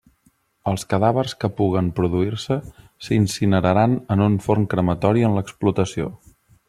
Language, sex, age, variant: Catalan, male, 30-39, Central